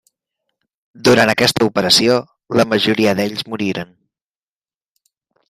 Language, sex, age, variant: Catalan, male, 19-29, Central